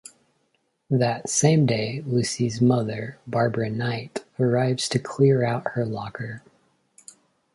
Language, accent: English, United States English